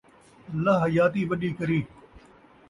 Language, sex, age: Saraiki, male, 50-59